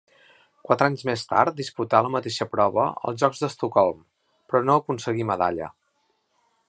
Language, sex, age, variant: Catalan, male, 40-49, Central